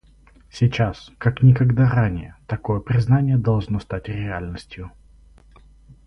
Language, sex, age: Russian, male, 19-29